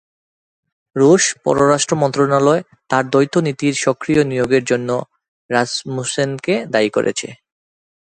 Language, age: Bengali, 30-39